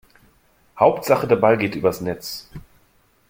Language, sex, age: German, male, 40-49